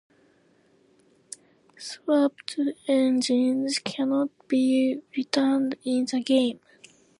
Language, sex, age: English, female, under 19